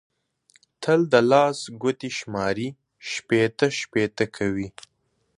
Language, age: Pashto, 19-29